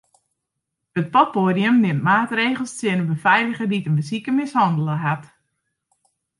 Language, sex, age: Western Frisian, female, 40-49